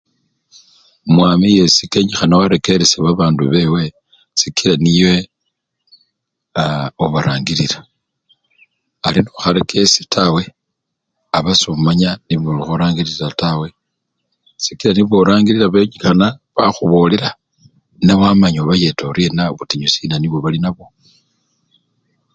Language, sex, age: Luyia, male, 60-69